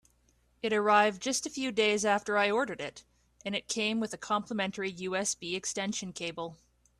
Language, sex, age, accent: English, female, 19-29, Canadian English